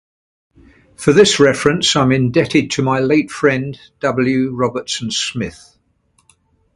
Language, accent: English, England English